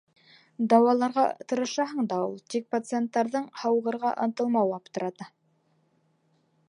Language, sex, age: Bashkir, female, 19-29